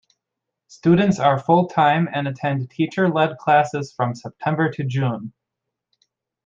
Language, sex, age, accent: English, male, 19-29, United States English